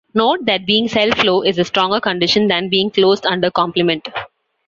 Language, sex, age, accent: English, female, 19-29, India and South Asia (India, Pakistan, Sri Lanka)